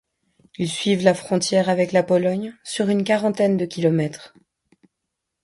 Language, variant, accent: French, Français d'Europe, Français de Suisse